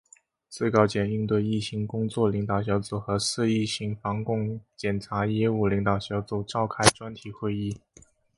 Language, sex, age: Chinese, male, 19-29